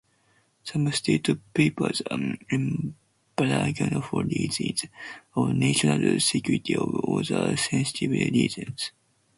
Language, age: English, under 19